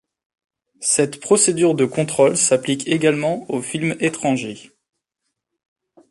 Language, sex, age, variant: French, male, 19-29, Français de métropole